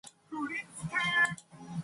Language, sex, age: English, female, 19-29